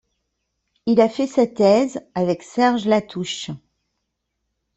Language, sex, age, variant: French, female, 50-59, Français de métropole